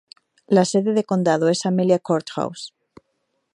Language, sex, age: Spanish, female, 30-39